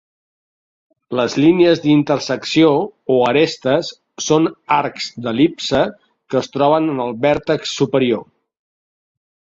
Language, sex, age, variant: Catalan, male, 50-59, Central